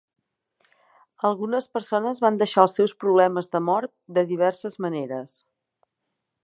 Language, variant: Catalan, Nord-Occidental